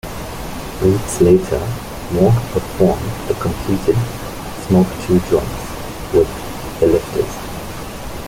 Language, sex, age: English, male, 19-29